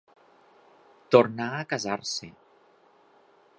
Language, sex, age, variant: Catalan, male, 40-49, Nord-Occidental